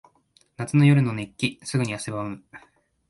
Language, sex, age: Japanese, male, 19-29